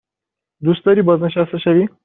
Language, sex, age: Persian, male, under 19